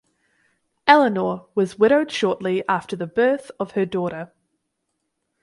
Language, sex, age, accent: English, female, 19-29, New Zealand English